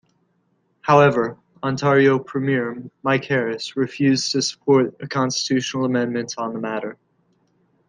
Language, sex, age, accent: English, male, 19-29, United States English